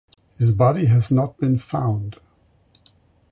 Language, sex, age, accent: English, male, 60-69, United States English